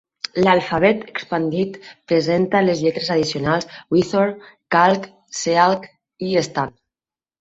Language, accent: Catalan, Tortosí